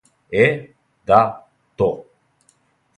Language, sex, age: Serbian, male, 19-29